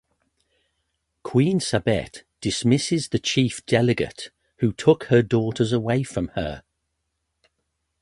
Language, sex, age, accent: English, male, 40-49, England English